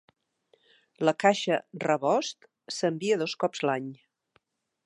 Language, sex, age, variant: Catalan, female, 50-59, Central